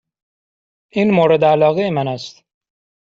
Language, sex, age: Persian, male, 19-29